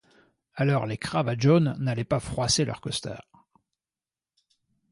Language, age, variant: French, 50-59, Français de métropole